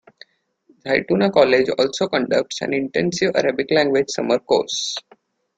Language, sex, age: English, male, 30-39